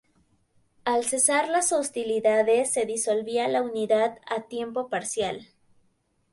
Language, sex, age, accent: Spanish, female, 19-29, México